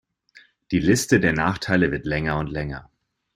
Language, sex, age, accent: German, male, 30-39, Deutschland Deutsch